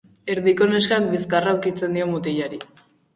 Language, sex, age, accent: Basque, female, under 19, Mendebalekoa (Araba, Bizkaia, Gipuzkoako mendebaleko herri batzuk)